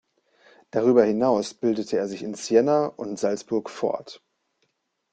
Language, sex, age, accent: German, male, 19-29, Deutschland Deutsch